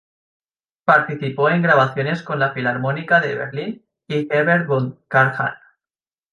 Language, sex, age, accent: Spanish, male, 19-29, España: Norte peninsular (Asturias, Castilla y León, Cantabria, País Vasco, Navarra, Aragón, La Rioja, Guadalajara, Cuenca)